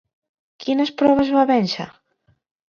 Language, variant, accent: Catalan, Central, central